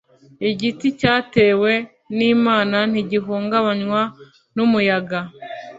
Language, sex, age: Kinyarwanda, female, 19-29